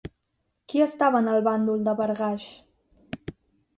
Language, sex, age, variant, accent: Catalan, female, 19-29, Central, central